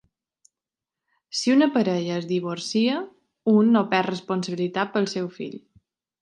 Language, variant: Catalan, Balear